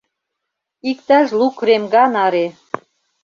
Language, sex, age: Mari, female, 50-59